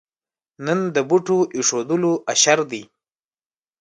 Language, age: Pashto, 19-29